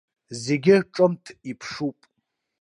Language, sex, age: Abkhazian, male, 19-29